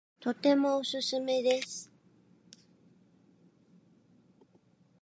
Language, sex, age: Japanese, female, 19-29